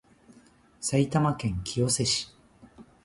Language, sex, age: Japanese, male, 50-59